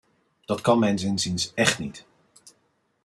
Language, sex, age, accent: Dutch, male, 40-49, Nederlands Nederlands